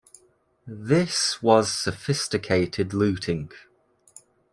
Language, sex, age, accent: English, male, 19-29, England English